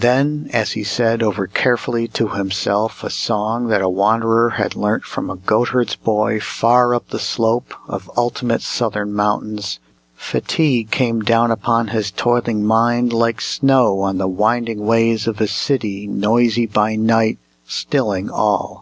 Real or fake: real